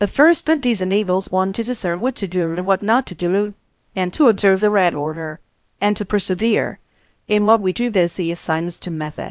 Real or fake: fake